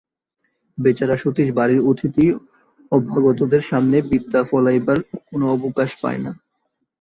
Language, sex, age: Bengali, male, 19-29